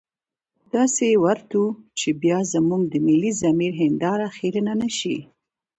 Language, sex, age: Pashto, female, 19-29